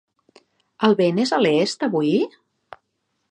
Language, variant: Catalan, Nord-Occidental